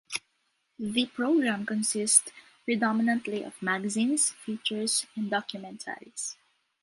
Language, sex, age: English, female, 19-29